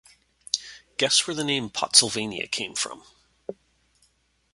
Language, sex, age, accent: English, male, 50-59, Canadian English